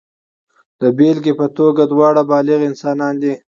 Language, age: Pashto, 30-39